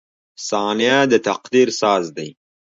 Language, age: Pashto, 19-29